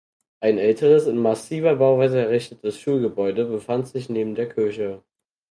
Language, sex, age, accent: German, male, under 19, Deutschland Deutsch